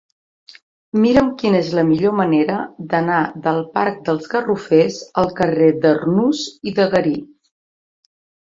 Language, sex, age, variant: Catalan, female, 40-49, Central